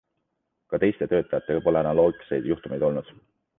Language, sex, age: Estonian, male, 19-29